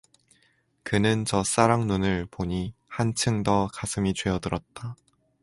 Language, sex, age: Korean, male, 19-29